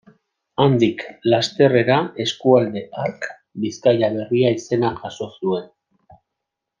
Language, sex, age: Basque, male, 50-59